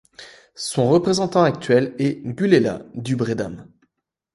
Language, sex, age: French, male, 30-39